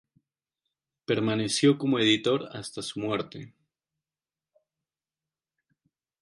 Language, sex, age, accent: Spanish, male, 19-29, Andino-Pacífico: Colombia, Perú, Ecuador, oeste de Bolivia y Venezuela andina